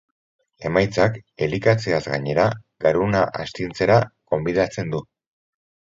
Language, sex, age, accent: Basque, male, 40-49, Erdialdekoa edo Nafarra (Gipuzkoa, Nafarroa)